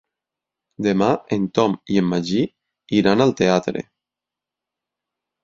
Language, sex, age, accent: Catalan, male, 30-39, valencià